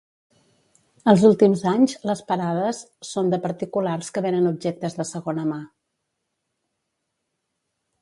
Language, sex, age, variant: Catalan, female, 50-59, Central